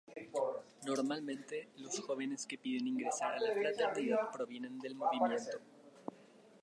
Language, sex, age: Spanish, male, under 19